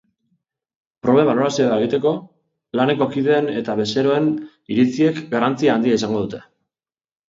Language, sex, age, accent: Basque, male, 30-39, Mendebalekoa (Araba, Bizkaia, Gipuzkoako mendebaleko herri batzuk)